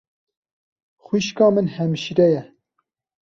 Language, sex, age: Kurdish, male, 19-29